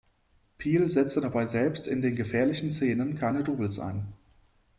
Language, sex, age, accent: German, male, 19-29, Deutschland Deutsch